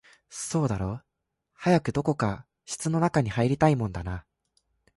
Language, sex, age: Japanese, male, under 19